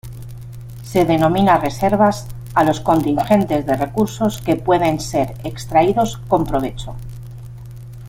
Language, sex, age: Spanish, female, 40-49